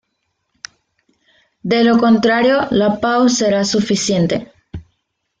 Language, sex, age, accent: Spanish, female, under 19, México